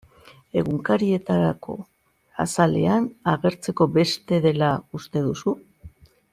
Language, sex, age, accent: Basque, female, 50-59, Mendebalekoa (Araba, Bizkaia, Gipuzkoako mendebaleko herri batzuk)